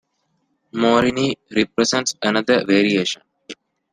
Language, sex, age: English, male, 19-29